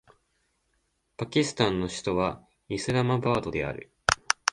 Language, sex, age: Japanese, male, 19-29